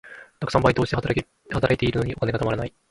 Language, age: Japanese, 19-29